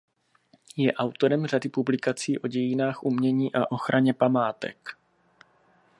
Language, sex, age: Czech, male, 30-39